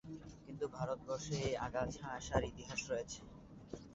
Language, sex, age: Bengali, male, 19-29